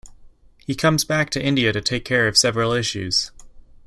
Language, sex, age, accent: English, male, 30-39, Canadian English